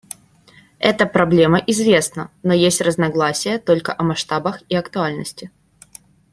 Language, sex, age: Russian, female, 19-29